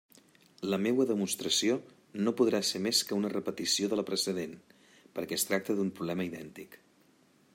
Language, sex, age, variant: Catalan, male, 40-49, Central